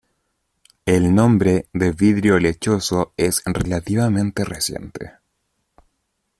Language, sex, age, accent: Spanish, male, 19-29, Chileno: Chile, Cuyo